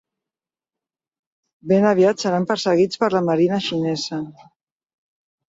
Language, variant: Catalan, Central